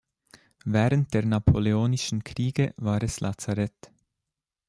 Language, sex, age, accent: German, male, 19-29, Schweizerdeutsch